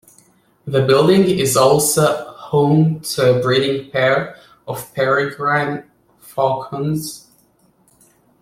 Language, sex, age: English, male, 19-29